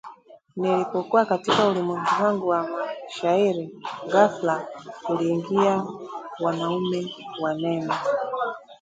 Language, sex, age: Swahili, female, 40-49